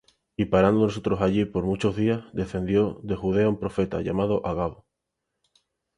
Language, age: Spanish, 19-29